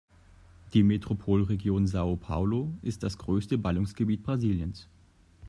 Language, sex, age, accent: German, male, 30-39, Deutschland Deutsch